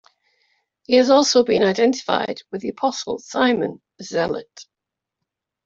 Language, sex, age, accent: English, female, 60-69, England English